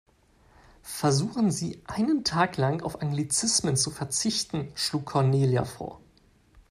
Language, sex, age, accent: German, male, 19-29, Deutschland Deutsch